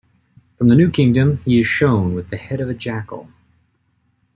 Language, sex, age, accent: English, male, 19-29, United States English